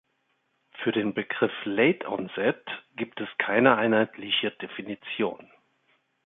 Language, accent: German, Deutschland Deutsch